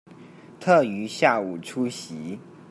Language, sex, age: Chinese, male, 19-29